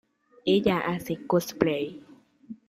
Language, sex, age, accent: Spanish, female, under 19, América central